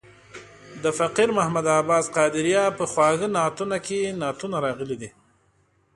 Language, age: Pashto, 30-39